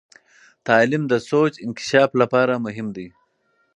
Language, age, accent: Pashto, 30-39, کندهارۍ لهجه